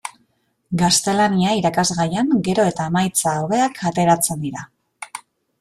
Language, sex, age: Basque, female, 30-39